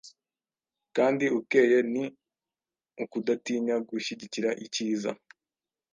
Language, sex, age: Kinyarwanda, male, 19-29